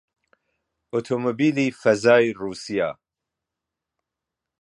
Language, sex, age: Central Kurdish, male, 50-59